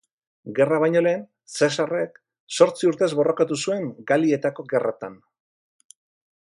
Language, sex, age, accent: Basque, male, 40-49, Mendebalekoa (Araba, Bizkaia, Gipuzkoako mendebaleko herri batzuk)